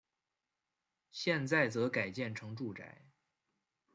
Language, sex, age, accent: Chinese, male, 19-29, 出生地：河南省